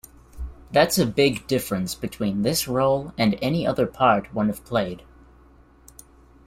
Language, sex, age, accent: English, male, 19-29, New Zealand English